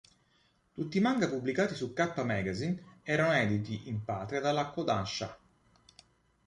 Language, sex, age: Italian, male, 40-49